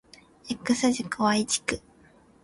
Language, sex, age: Japanese, female, 19-29